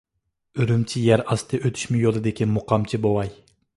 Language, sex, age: Uyghur, male, 19-29